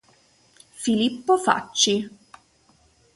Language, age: Italian, 19-29